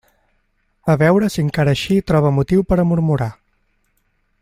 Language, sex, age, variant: Catalan, male, 19-29, Central